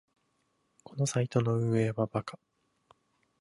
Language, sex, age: Japanese, male, 19-29